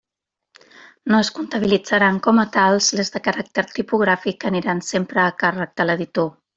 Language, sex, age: Catalan, female, 40-49